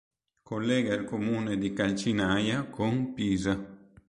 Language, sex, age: Italian, male, 19-29